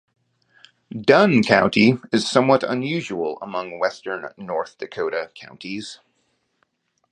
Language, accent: English, United States English